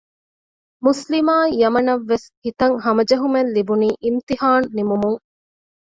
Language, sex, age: Divehi, female, 30-39